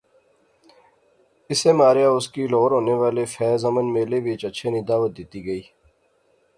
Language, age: Pahari-Potwari, 40-49